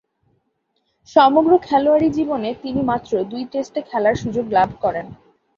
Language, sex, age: Bengali, female, under 19